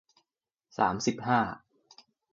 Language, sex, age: Thai, male, 19-29